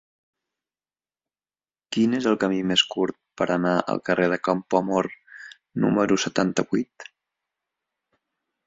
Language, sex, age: Catalan, male, 30-39